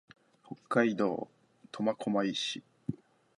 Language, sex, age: Japanese, male, 19-29